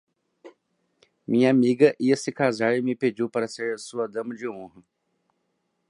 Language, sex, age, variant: Portuguese, male, 19-29, Portuguese (Brasil)